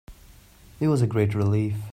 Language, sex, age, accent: English, male, 19-29, India and South Asia (India, Pakistan, Sri Lanka)